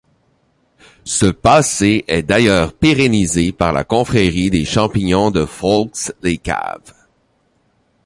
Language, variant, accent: French, Français d'Amérique du Nord, Français du Canada